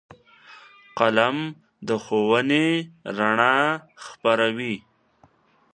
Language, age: Pashto, 19-29